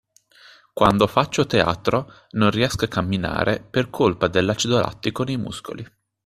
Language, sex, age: Italian, male, 19-29